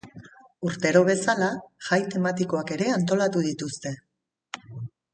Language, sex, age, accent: Basque, female, 40-49, Mendebalekoa (Araba, Bizkaia, Gipuzkoako mendebaleko herri batzuk); Erdialdekoa edo Nafarra (Gipuzkoa, Nafarroa)